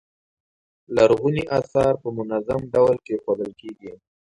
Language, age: Pashto, 19-29